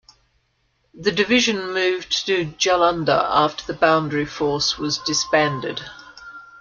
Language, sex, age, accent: English, female, 50-59, Australian English